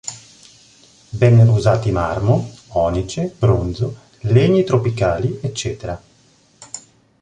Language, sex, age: Italian, male, 50-59